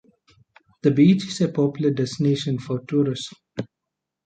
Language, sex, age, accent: English, male, 30-39, India and South Asia (India, Pakistan, Sri Lanka)